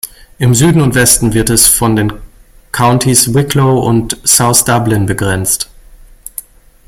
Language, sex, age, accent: German, male, 40-49, Deutschland Deutsch